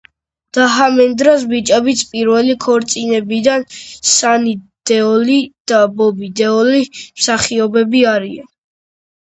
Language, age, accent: Georgian, under 19, ჩვეულებრივი